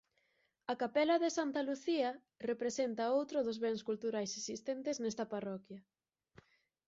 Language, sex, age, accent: Galician, female, 19-29, Atlántico (seseo e gheada)